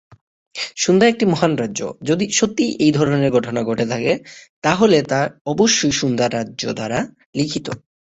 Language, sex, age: Bengali, male, 19-29